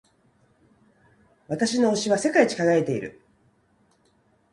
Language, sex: Japanese, female